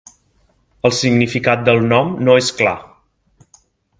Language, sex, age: Catalan, male, 40-49